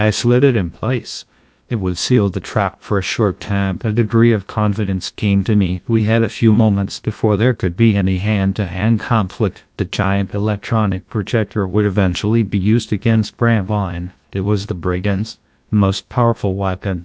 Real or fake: fake